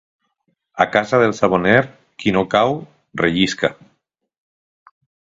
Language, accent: Catalan, valencià